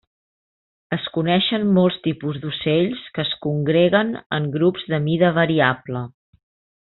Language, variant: Catalan, Central